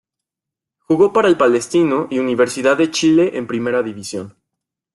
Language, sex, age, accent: Spanish, male, 19-29, México